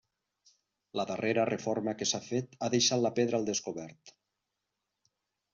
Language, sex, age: Catalan, male, 40-49